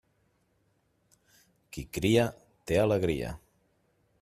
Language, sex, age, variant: Catalan, male, 30-39, Central